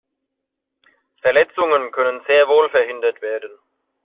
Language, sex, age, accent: German, male, 30-39, Deutschland Deutsch